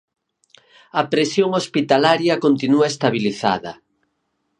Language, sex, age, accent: Galician, male, 50-59, Oriental (común en zona oriental)